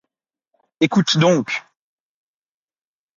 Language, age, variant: French, under 19, Français de métropole